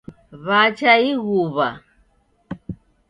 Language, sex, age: Taita, female, 60-69